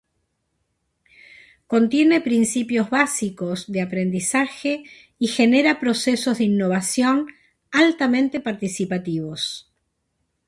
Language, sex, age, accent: Spanish, female, 60-69, Rioplatense: Argentina, Uruguay, este de Bolivia, Paraguay